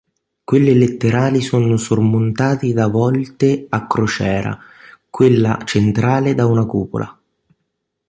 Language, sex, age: Italian, male, 19-29